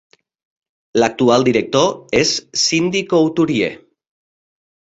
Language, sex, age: Catalan, male, 40-49